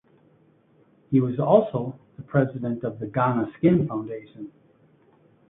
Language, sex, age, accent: English, male, 40-49, United States English